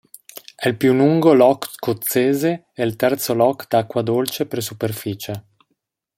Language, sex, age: Italian, male, 19-29